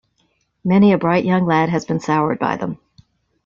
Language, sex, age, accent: English, female, 50-59, United States English